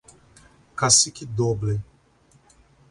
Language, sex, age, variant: Portuguese, male, 40-49, Portuguese (Brasil)